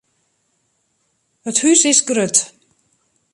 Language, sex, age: Western Frisian, female, 50-59